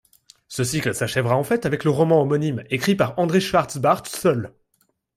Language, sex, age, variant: French, male, 19-29, Français de métropole